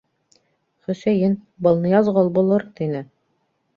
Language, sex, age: Bashkir, female, 30-39